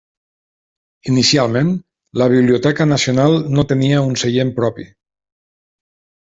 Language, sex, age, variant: Catalan, male, 40-49, Nord-Occidental